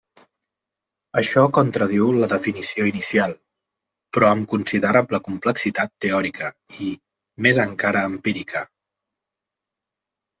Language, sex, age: Catalan, male, 40-49